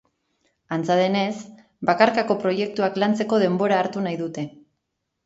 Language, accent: Basque, Erdialdekoa edo Nafarra (Gipuzkoa, Nafarroa)